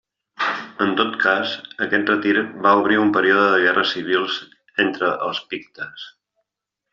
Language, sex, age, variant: Catalan, male, 50-59, Central